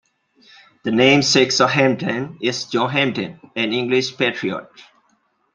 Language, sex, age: English, male, 40-49